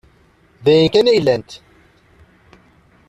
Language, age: Kabyle, 40-49